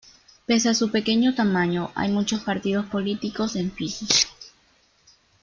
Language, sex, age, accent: Spanish, female, under 19, Andino-Pacífico: Colombia, Perú, Ecuador, oeste de Bolivia y Venezuela andina